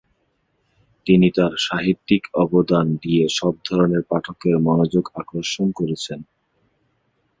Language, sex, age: Bengali, male, 19-29